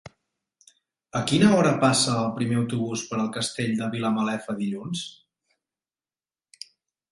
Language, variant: Catalan, Central